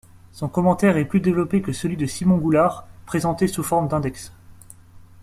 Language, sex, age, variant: French, male, 19-29, Français de métropole